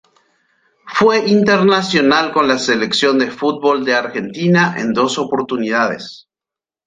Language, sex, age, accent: Spanish, male, 40-49, Rioplatense: Argentina, Uruguay, este de Bolivia, Paraguay